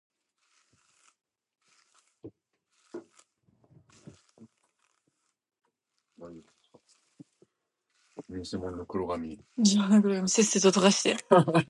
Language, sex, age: Min Nan Chinese, female, 19-29